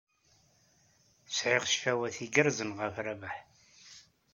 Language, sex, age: Kabyle, male, 60-69